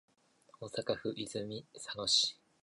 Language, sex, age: Japanese, male, 19-29